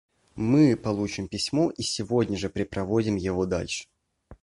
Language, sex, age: Russian, male, under 19